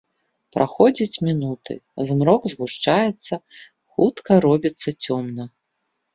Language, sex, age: Belarusian, female, 40-49